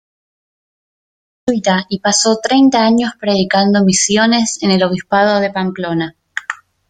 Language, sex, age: Spanish, female, 19-29